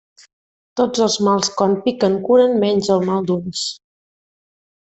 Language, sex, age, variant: Catalan, female, 19-29, Septentrional